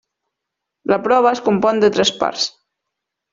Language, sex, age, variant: Catalan, female, 40-49, Nord-Occidental